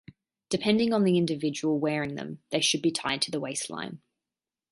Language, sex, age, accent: English, female, 19-29, Australian English